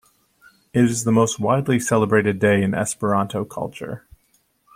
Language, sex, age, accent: English, male, 30-39, United States English